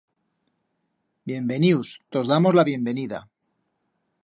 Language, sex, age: Aragonese, male, 40-49